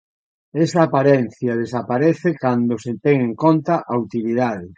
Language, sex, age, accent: Galician, male, 60-69, Atlántico (seseo e gheada)